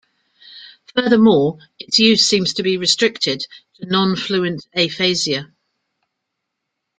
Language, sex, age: English, female, 50-59